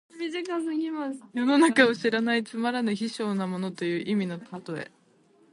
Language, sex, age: Japanese, female, 19-29